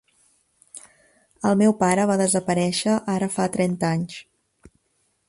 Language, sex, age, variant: Catalan, female, 19-29, Central